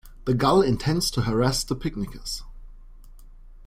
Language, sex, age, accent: English, male, 30-39, England English